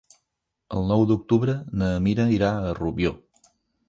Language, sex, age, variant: Catalan, male, 50-59, Central